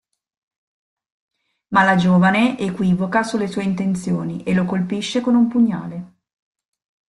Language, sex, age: Italian, female, 40-49